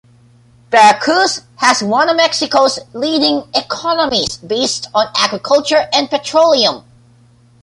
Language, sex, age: English, male, 19-29